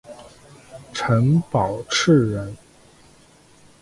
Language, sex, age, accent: Chinese, male, 30-39, 出生地：吉林省